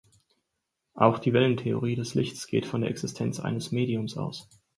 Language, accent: German, Deutschland Deutsch